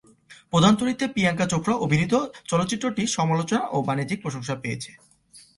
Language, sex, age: Bengali, male, 19-29